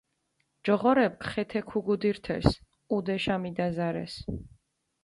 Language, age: Mingrelian, 40-49